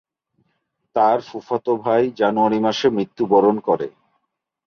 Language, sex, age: Bengali, male, 40-49